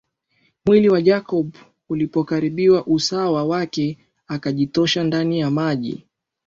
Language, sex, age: Swahili, male, 19-29